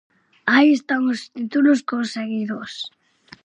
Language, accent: Galician, Normativo (estándar)